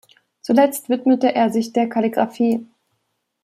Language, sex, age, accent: German, female, 19-29, Deutschland Deutsch